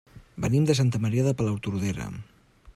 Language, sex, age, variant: Catalan, male, 30-39, Central